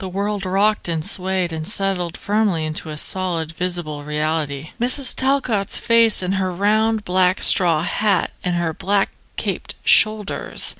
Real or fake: real